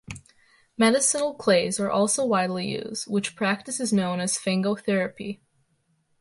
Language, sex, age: English, female, under 19